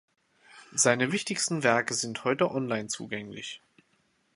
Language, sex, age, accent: German, male, 30-39, Deutschland Deutsch